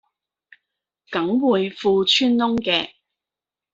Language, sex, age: Cantonese, female, 30-39